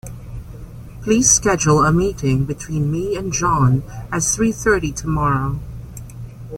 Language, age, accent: English, 40-49, Filipino